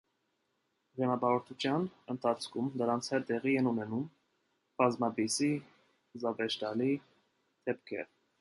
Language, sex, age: Armenian, male, 19-29